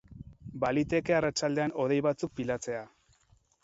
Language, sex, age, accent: Basque, male, 40-49, Erdialdekoa edo Nafarra (Gipuzkoa, Nafarroa)